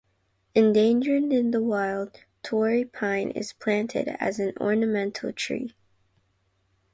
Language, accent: English, United States English; Filipino